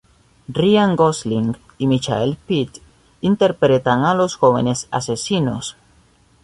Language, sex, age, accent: Spanish, male, 19-29, Caribe: Cuba, Venezuela, Puerto Rico, República Dominicana, Panamá, Colombia caribeña, México caribeño, Costa del golfo de México